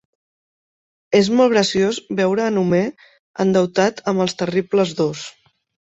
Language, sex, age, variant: Catalan, female, 30-39, Central